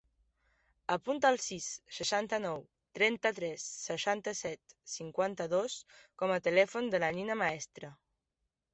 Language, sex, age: Catalan, female, 19-29